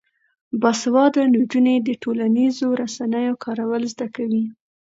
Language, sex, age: Pashto, female, under 19